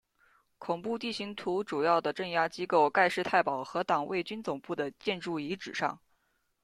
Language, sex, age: Chinese, female, 19-29